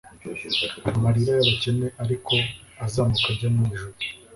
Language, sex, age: Kinyarwanda, male, 19-29